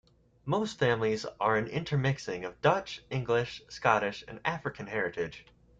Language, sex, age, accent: English, male, 19-29, United States English